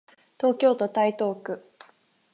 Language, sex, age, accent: Japanese, female, 19-29, 関東